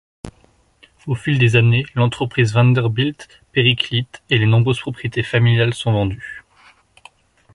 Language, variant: French, Français de métropole